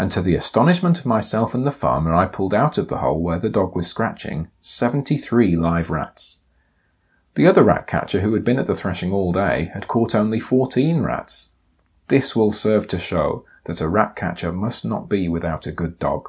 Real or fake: real